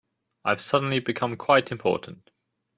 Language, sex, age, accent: English, male, 30-39, England English